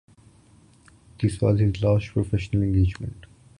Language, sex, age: English, male, 19-29